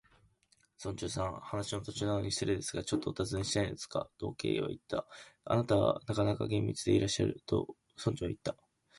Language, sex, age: Japanese, male, 19-29